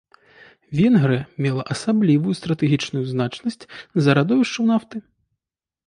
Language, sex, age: Belarusian, male, 30-39